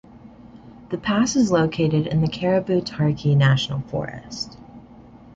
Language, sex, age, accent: English, male, under 19, United States English